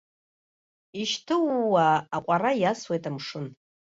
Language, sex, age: Abkhazian, female, 60-69